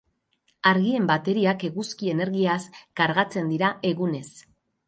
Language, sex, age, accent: Basque, female, 50-59, Mendebalekoa (Araba, Bizkaia, Gipuzkoako mendebaleko herri batzuk)